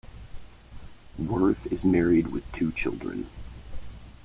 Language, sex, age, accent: English, male, 30-39, United States English